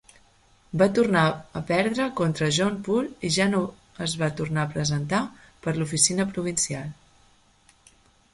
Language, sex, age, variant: Catalan, female, 30-39, Central